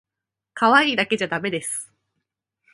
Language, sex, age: Japanese, female, 19-29